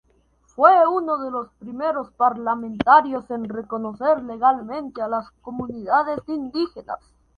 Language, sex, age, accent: Spanish, male, under 19, Andino-Pacífico: Colombia, Perú, Ecuador, oeste de Bolivia y Venezuela andina